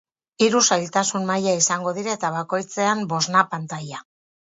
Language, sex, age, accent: Basque, female, 50-59, Mendebalekoa (Araba, Bizkaia, Gipuzkoako mendebaleko herri batzuk)